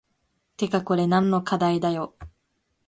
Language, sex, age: Japanese, female, under 19